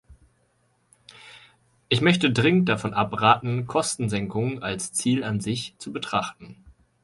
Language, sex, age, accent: German, male, 19-29, Deutschland Deutsch